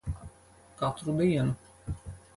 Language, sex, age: Latvian, female, 50-59